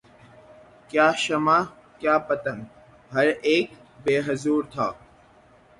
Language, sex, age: Urdu, male, 19-29